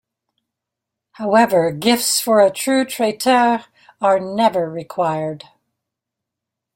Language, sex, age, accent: English, female, 70-79, United States English